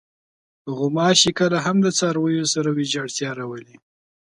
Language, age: Pashto, 19-29